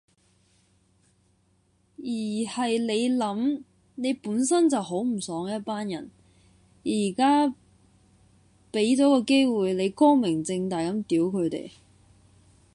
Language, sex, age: Cantonese, female, 19-29